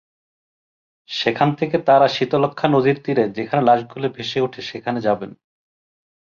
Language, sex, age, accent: Bengali, male, 40-49, প্রমিত